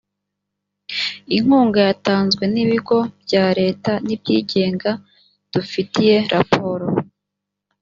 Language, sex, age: Kinyarwanda, female, 30-39